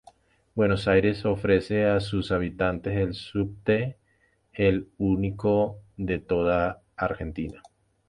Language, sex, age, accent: Spanish, male, 30-39, Caribe: Cuba, Venezuela, Puerto Rico, República Dominicana, Panamá, Colombia caribeña, México caribeño, Costa del golfo de México